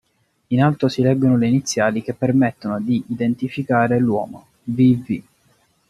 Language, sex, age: Italian, male, 19-29